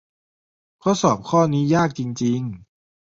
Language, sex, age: Thai, male, 30-39